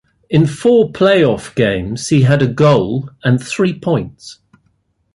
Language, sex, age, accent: English, male, 60-69, England English